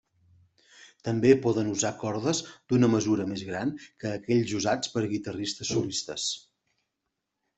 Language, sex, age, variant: Catalan, male, 50-59, Central